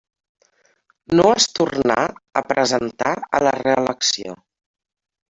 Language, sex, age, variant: Catalan, female, 40-49, Central